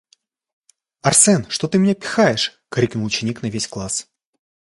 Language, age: Russian, 19-29